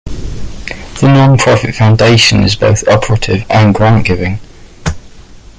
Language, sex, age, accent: English, male, 40-49, England English